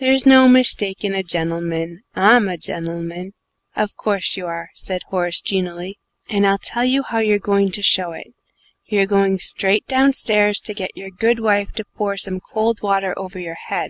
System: none